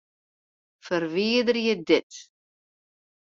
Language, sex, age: Western Frisian, female, 50-59